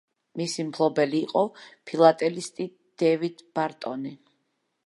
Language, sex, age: Georgian, female, 40-49